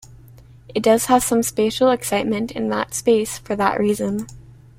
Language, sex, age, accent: English, female, under 19, United States English